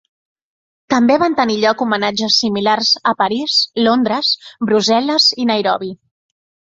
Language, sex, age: Catalan, female, 30-39